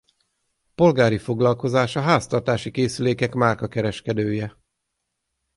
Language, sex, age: Hungarian, male, 40-49